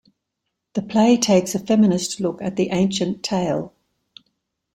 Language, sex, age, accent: English, female, 70-79, Australian English